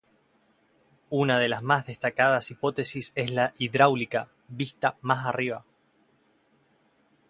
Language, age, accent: Spanish, 30-39, Rioplatense: Argentina, Uruguay, este de Bolivia, Paraguay